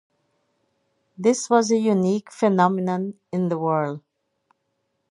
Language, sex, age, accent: English, female, 50-59, England English